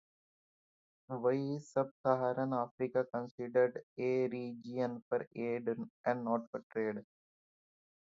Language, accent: English, India and South Asia (India, Pakistan, Sri Lanka)